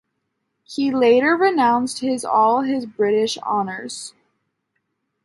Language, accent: English, United States English